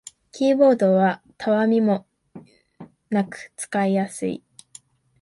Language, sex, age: Japanese, female, 19-29